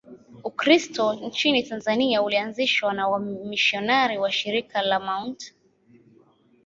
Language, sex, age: Swahili, male, 30-39